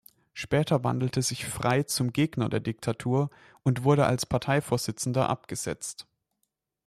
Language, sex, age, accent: German, male, 19-29, Deutschland Deutsch